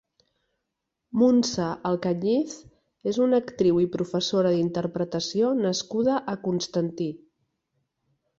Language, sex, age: Catalan, female, 40-49